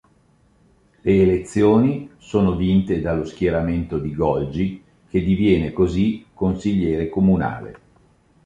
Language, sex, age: Italian, male, 60-69